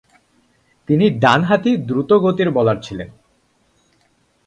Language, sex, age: Bengali, male, 19-29